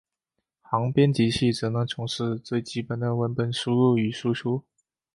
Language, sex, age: Chinese, male, 19-29